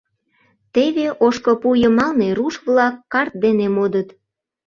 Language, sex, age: Mari, female, 19-29